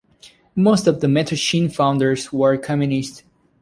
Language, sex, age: English, male, 19-29